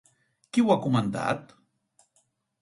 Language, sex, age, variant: Catalan, male, 40-49, Central